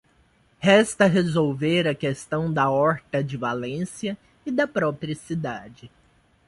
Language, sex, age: Portuguese, male, 19-29